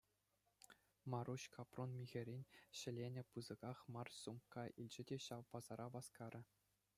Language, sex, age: Chuvash, male, under 19